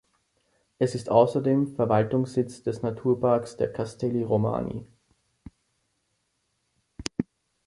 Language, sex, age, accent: German, male, 19-29, Österreichisches Deutsch